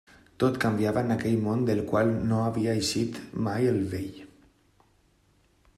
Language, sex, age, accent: Catalan, male, 19-29, valencià